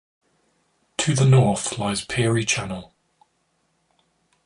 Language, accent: English, England English